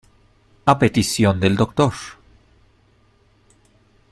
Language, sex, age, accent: Spanish, male, 40-49, México